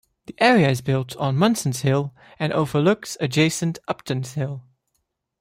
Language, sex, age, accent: English, male, 19-29, England English